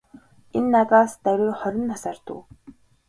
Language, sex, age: Mongolian, female, 19-29